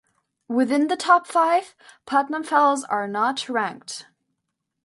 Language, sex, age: English, female, under 19